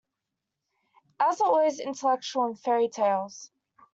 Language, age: English, under 19